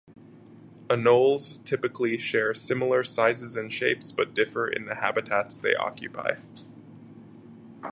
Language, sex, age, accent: English, male, 19-29, United States English